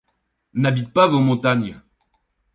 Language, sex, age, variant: French, male, 30-39, Français de métropole